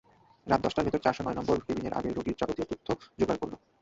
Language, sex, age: Bengali, male, 19-29